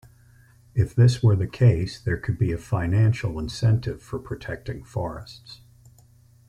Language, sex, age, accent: English, male, 60-69, United States English